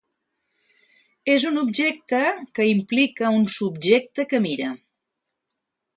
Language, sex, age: Catalan, female, 60-69